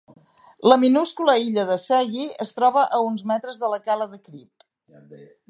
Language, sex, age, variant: Catalan, female, 50-59, Central